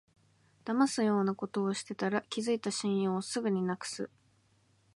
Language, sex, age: Japanese, female, 19-29